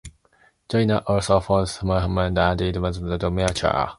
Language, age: English, 19-29